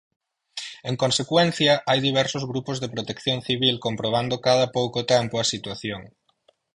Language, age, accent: Galician, 30-39, Normativo (estándar)